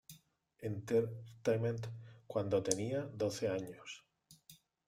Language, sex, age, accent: Spanish, male, 30-39, España: Sur peninsular (Andalucia, Extremadura, Murcia)